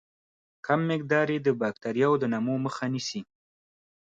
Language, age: Pashto, 19-29